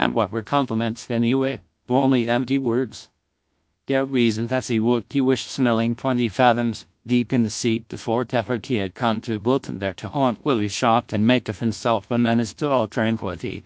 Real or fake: fake